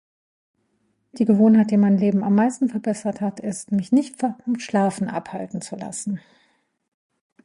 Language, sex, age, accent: German, female, 50-59, Deutschland Deutsch